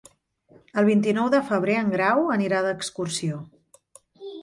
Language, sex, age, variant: Catalan, female, 40-49, Central